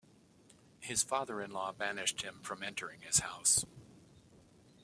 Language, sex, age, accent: English, male, 60-69, United States English